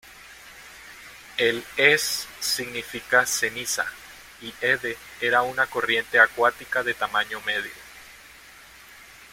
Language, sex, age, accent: Spanish, male, 19-29, Andino-Pacífico: Colombia, Perú, Ecuador, oeste de Bolivia y Venezuela andina